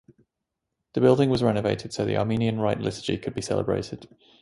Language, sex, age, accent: English, male, 19-29, England English